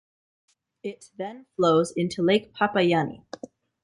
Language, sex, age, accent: English, male, under 19, United States English